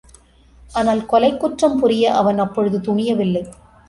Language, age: Tamil, 50-59